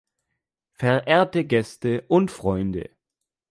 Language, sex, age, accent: German, male, under 19, Deutschland Deutsch